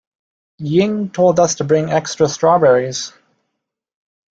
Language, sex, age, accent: English, male, 19-29, Canadian English